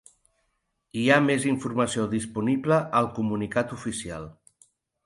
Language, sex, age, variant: Catalan, male, 50-59, Central